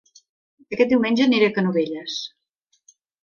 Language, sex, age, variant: Catalan, female, 60-69, Central